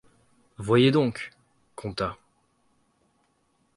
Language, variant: French, Français de métropole